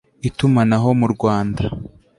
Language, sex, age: Kinyarwanda, male, 19-29